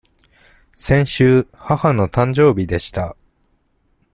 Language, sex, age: Japanese, male, 19-29